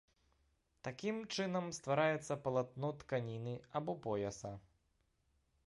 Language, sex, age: Belarusian, male, 19-29